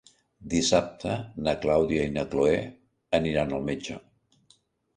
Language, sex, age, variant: Catalan, male, 70-79, Central